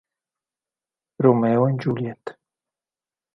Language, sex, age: Italian, male, 40-49